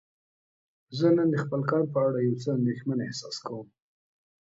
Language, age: Pashto, 19-29